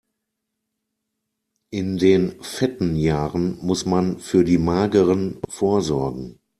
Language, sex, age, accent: German, male, 40-49, Deutschland Deutsch